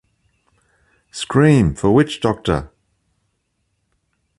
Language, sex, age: English, male, 50-59